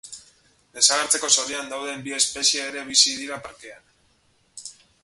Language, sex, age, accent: Basque, male, 19-29, Mendebalekoa (Araba, Bizkaia, Gipuzkoako mendebaleko herri batzuk)